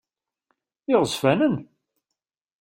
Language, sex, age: Kabyle, male, 50-59